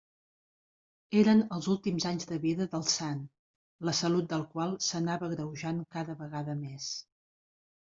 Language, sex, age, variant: Catalan, female, 50-59, Central